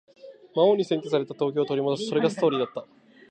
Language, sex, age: Japanese, male, 19-29